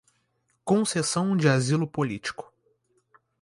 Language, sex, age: Portuguese, male, 19-29